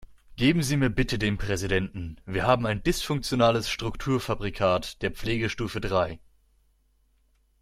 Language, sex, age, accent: German, male, 19-29, Deutschland Deutsch